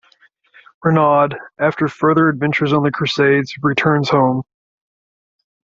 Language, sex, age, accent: English, male, 30-39, United States English